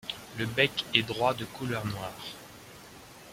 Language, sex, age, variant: French, male, 50-59, Français de métropole